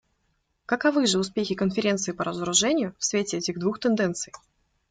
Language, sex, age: Russian, female, 19-29